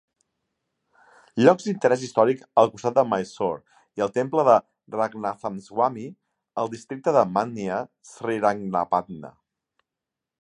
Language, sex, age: Catalan, male, 40-49